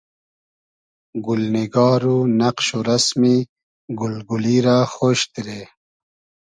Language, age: Hazaragi, 30-39